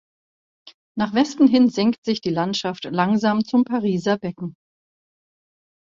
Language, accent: German, Deutschland Deutsch